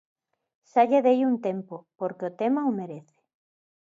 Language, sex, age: Galician, female, 50-59